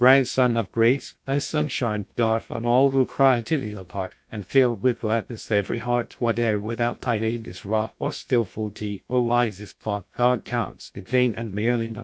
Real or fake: fake